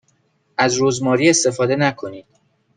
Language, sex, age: Persian, male, 19-29